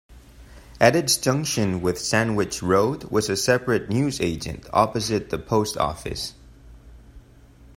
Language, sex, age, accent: English, male, 19-29, United States English